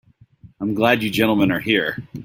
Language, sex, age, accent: English, male, 30-39, United States English